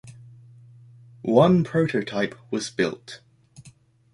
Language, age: English, 19-29